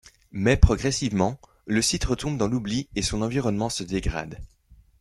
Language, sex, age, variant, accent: French, male, 19-29, Français d'Europe, Français de Belgique